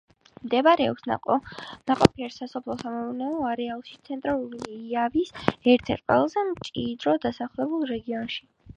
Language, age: Georgian, under 19